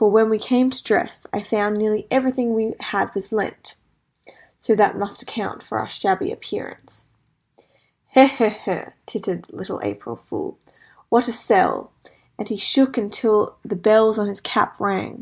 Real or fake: real